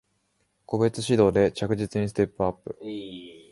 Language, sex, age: Japanese, male, 19-29